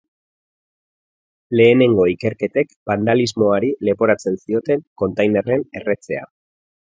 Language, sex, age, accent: Basque, male, 40-49, Erdialdekoa edo Nafarra (Gipuzkoa, Nafarroa)